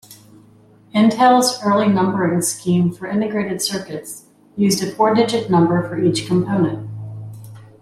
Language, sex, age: English, female, 50-59